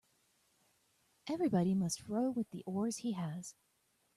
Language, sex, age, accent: English, female, 30-39, United States English